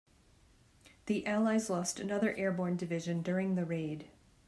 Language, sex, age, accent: English, female, 40-49, United States English